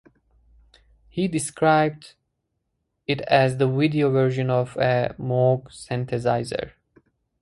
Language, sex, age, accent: English, male, 19-29, United States English